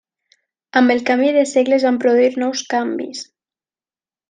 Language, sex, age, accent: Catalan, female, 19-29, valencià